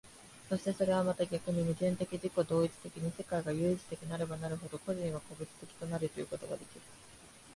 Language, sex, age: Japanese, female, 19-29